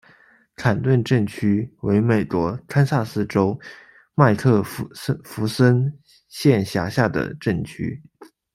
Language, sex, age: Chinese, male, 19-29